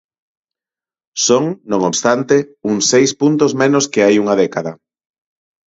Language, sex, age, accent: Galician, male, 30-39, Neofalante